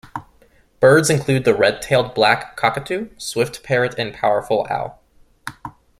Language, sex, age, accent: English, male, 19-29, United States English